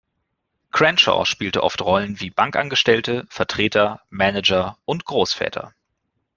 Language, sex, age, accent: German, male, 30-39, Deutschland Deutsch